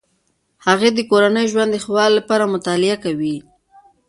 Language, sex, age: Pashto, female, 19-29